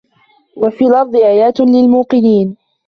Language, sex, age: Arabic, female, 19-29